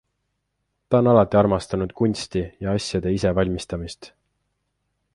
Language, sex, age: Estonian, male, 19-29